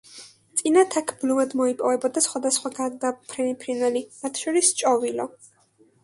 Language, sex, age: Georgian, female, under 19